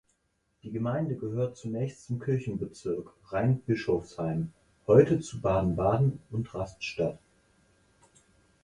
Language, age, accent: German, 30-39, Deutschland Deutsch